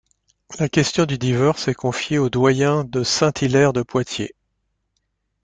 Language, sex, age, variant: French, male, 60-69, Français de métropole